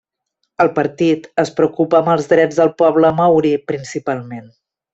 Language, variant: Catalan, Central